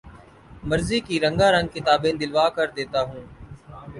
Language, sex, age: Urdu, male, 19-29